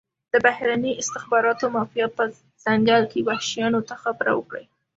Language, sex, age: Pashto, female, under 19